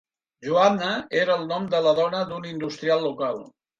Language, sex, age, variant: Catalan, male, 60-69, Nord-Occidental